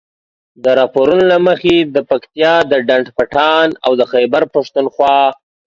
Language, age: Pashto, 19-29